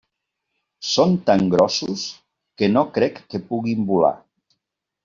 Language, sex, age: Catalan, male, 60-69